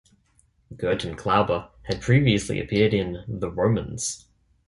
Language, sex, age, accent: English, male, 19-29, Australian English